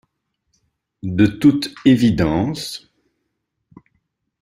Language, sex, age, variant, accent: French, male, 70-79, Français d'Europe, Français de Belgique